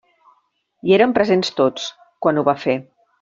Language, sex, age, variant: Catalan, female, 40-49, Central